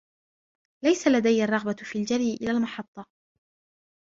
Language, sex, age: Arabic, female, 19-29